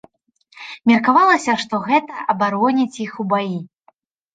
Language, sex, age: Belarusian, female, 19-29